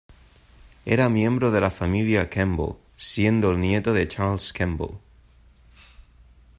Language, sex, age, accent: Spanish, male, 19-29, España: Centro-Sur peninsular (Madrid, Toledo, Castilla-La Mancha)